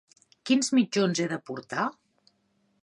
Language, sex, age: Catalan, female, 40-49